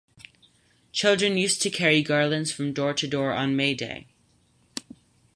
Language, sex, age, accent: English, male, under 19, United States English